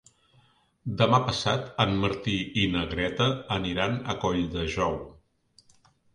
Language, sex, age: Catalan, male, 50-59